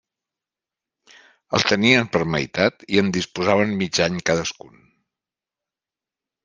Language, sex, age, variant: Catalan, male, 50-59, Central